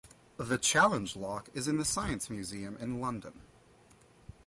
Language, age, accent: English, 19-29, United States English